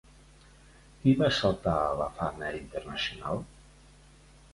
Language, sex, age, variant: Catalan, male, 60-69, Nord-Occidental